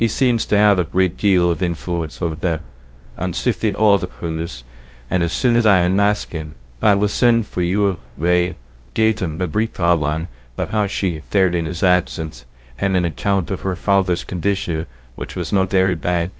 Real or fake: fake